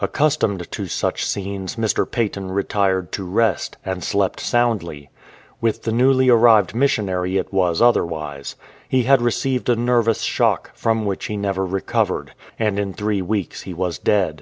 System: none